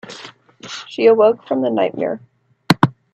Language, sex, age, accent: English, female, under 19, United States English